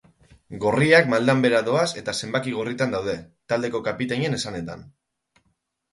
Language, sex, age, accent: Basque, male, 30-39, Mendebalekoa (Araba, Bizkaia, Gipuzkoako mendebaleko herri batzuk)